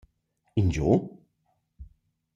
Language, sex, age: Romansh, male, 40-49